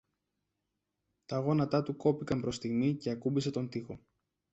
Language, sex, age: Greek, male, 19-29